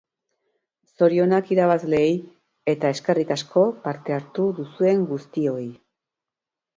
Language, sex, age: Basque, female, 60-69